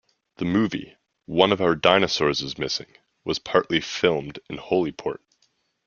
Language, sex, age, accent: English, male, 19-29, Canadian English